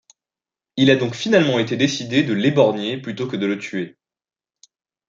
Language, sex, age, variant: French, male, 19-29, Français de métropole